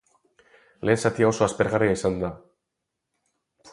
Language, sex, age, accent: Basque, male, 40-49, Mendebalekoa (Araba, Bizkaia, Gipuzkoako mendebaleko herri batzuk)